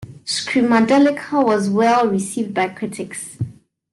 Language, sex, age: English, female, 30-39